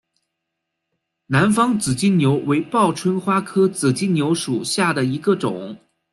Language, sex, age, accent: Chinese, male, 30-39, 出生地：北京市